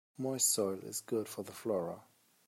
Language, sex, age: English, male, 19-29